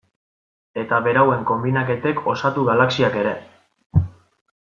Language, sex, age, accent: Basque, male, 19-29, Mendebalekoa (Araba, Bizkaia, Gipuzkoako mendebaleko herri batzuk)